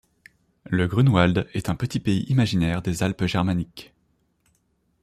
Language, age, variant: French, 30-39, Français de métropole